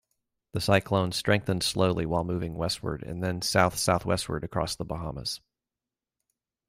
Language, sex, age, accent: English, male, 30-39, United States English